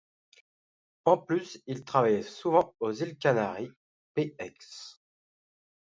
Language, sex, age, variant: French, male, 40-49, Français de métropole